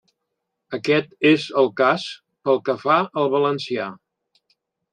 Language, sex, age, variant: Catalan, male, 80-89, Central